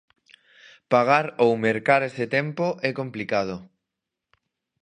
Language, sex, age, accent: Galician, male, 19-29, Normativo (estándar)